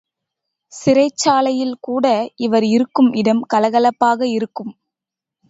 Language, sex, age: Tamil, female, 19-29